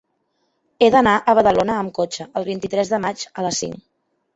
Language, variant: Catalan, Central